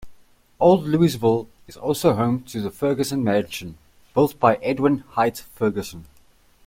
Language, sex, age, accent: English, male, 30-39, Southern African (South Africa, Zimbabwe, Namibia)